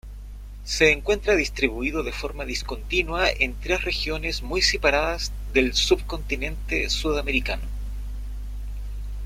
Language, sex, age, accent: Spanish, male, 30-39, Chileno: Chile, Cuyo